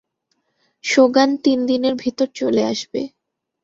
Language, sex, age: Bengali, female, 19-29